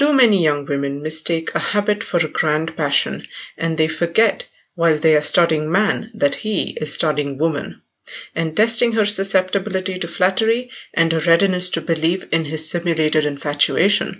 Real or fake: real